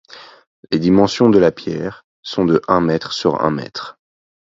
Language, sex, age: French, male, 19-29